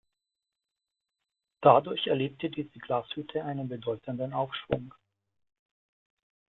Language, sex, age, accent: German, male, 40-49, Deutschland Deutsch